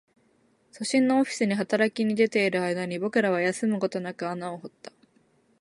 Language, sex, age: Japanese, female, 19-29